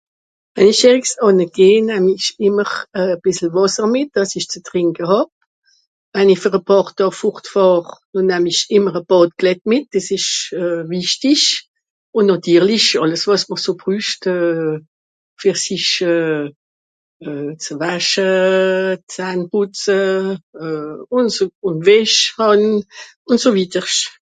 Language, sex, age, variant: Swiss German, female, 60-69, Nordniederàlemmànisch (Rishoffe, Zàwere, Bùsswìller, Hawenau, Brüemt, Stroossbùri, Molse, Dàmbàch, Schlettstàtt, Pfàlzbùri usw.)